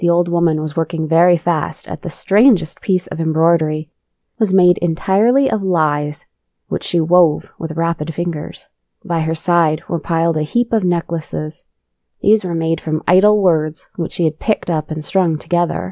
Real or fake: real